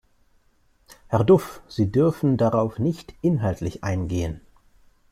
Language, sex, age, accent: German, male, 30-39, Deutschland Deutsch